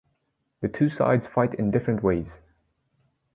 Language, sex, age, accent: English, male, 19-29, United States English